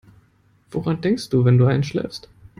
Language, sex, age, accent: German, male, 19-29, Deutschland Deutsch